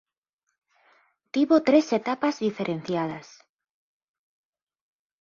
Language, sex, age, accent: Galician, female, 19-29, Oriental (común en zona oriental); Normativo (estándar)